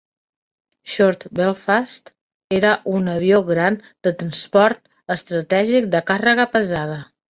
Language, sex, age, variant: Catalan, female, 40-49, Central